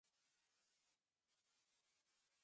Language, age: Japanese, 19-29